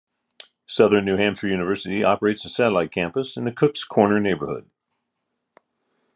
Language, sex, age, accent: English, male, 50-59, United States English